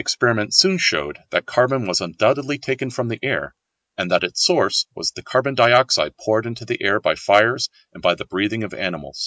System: none